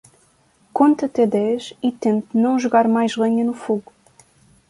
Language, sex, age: Portuguese, female, 19-29